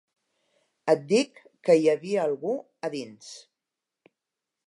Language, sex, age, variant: Catalan, female, 60-69, Central